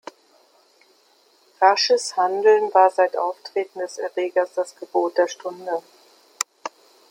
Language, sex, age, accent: German, female, 50-59, Deutschland Deutsch